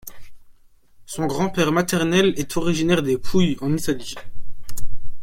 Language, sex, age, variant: French, male, under 19, Français de métropole